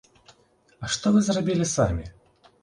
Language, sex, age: Belarusian, male, 30-39